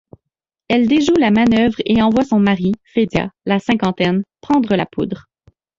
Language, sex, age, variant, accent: French, female, 30-39, Français d'Amérique du Nord, Français du Canada